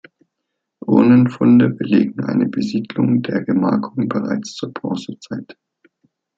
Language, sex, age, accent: German, male, 40-49, Deutschland Deutsch